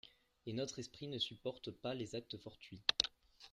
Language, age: French, under 19